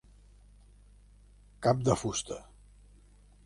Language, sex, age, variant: Catalan, male, 70-79, Central